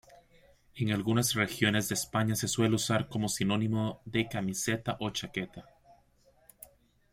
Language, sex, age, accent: Spanish, male, 19-29, América central